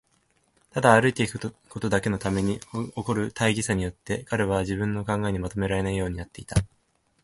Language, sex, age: Japanese, male, 19-29